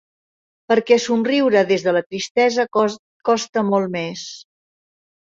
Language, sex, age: Catalan, female, 60-69